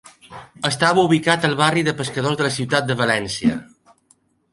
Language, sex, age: Catalan, male, 40-49